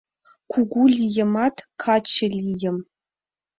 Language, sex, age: Mari, female, 19-29